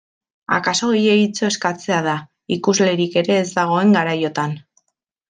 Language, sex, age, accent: Basque, female, 19-29, Mendebalekoa (Araba, Bizkaia, Gipuzkoako mendebaleko herri batzuk)